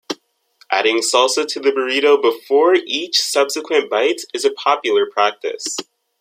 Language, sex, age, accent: English, male, under 19, United States English